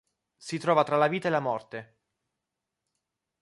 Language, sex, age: Italian, male, 19-29